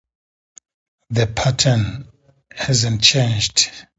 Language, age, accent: English, 40-49, Southern African (South Africa, Zimbabwe, Namibia)